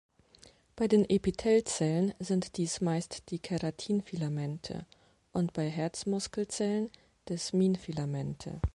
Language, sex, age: German, female, 30-39